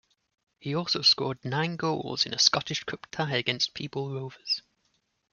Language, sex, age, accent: English, male, 30-39, England English